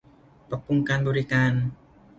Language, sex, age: Thai, male, 19-29